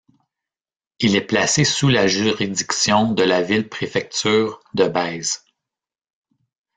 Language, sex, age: French, male, 50-59